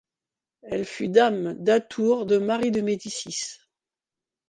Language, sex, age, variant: French, female, 50-59, Français de métropole